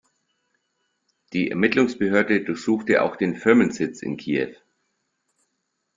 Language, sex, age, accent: German, male, 40-49, Deutschland Deutsch